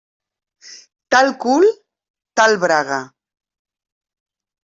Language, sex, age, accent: Catalan, female, 50-59, valencià